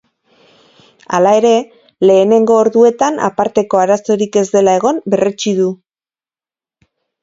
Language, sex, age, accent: Basque, female, 40-49, Mendebalekoa (Araba, Bizkaia, Gipuzkoako mendebaleko herri batzuk)